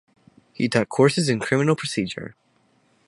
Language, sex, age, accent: English, male, under 19, United States English